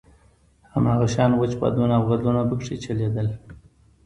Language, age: Pashto, 40-49